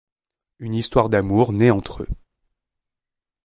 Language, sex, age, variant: French, male, 30-39, Français de métropole